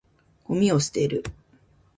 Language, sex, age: Japanese, female, 30-39